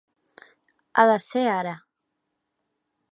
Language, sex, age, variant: Catalan, female, 19-29, Central